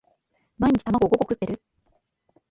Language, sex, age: Japanese, female, 40-49